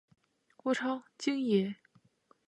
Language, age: Chinese, 19-29